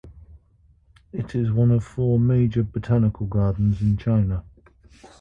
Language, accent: English, England English